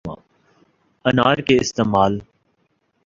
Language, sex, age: Urdu, male, 19-29